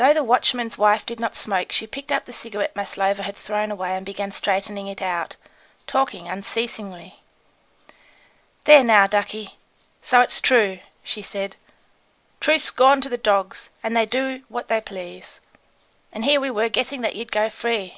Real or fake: real